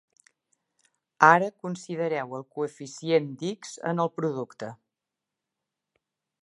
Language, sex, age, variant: Catalan, female, 50-59, Nord-Occidental